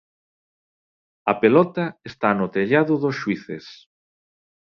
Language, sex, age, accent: Galician, male, 30-39, Normativo (estándar)